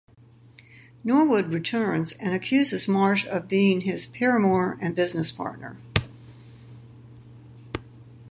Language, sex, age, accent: English, female, 70-79, United States English